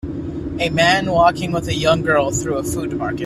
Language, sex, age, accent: English, male, 19-29, United States English